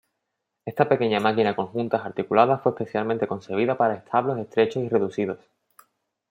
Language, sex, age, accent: Spanish, male, 19-29, España: Sur peninsular (Andalucia, Extremadura, Murcia)